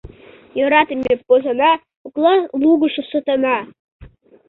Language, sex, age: Mari, male, under 19